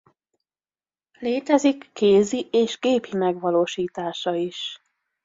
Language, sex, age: Hungarian, female, 19-29